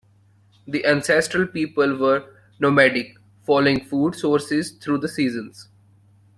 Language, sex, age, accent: English, male, 19-29, India and South Asia (India, Pakistan, Sri Lanka)